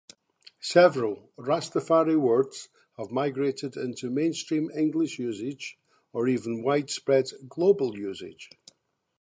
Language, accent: English, Scottish English